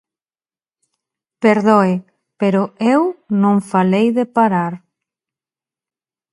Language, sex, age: Galician, female, 40-49